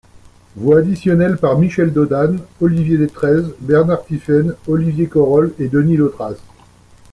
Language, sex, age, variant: French, male, 50-59, Français de métropole